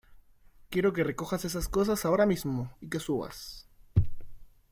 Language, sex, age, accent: Spanish, male, 19-29, Chileno: Chile, Cuyo